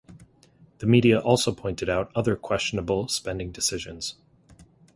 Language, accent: English, United States English